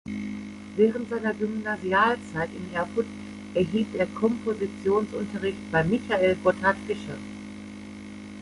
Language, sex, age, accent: German, female, 40-49, Deutschland Deutsch